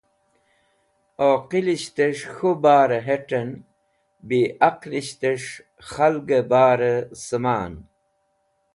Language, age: Wakhi, 70-79